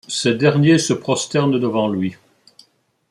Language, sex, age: French, male, 80-89